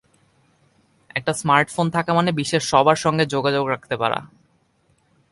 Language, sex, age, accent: Bengali, male, under 19, প্রমিত